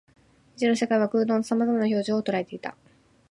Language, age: Japanese, 19-29